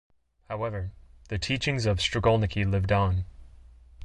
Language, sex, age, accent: English, male, 30-39, United States English